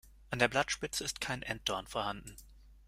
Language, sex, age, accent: German, male, 30-39, Deutschland Deutsch